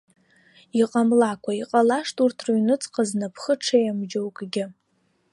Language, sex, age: Abkhazian, female, 19-29